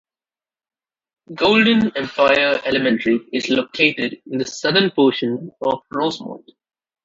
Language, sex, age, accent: English, male, under 19, India and South Asia (India, Pakistan, Sri Lanka)